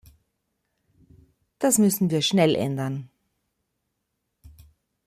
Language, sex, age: German, female, 50-59